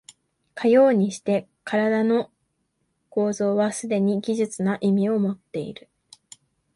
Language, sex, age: Japanese, female, 19-29